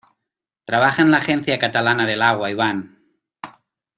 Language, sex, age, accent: Spanish, male, 30-39, España: Norte peninsular (Asturias, Castilla y León, Cantabria, País Vasco, Navarra, Aragón, La Rioja, Guadalajara, Cuenca)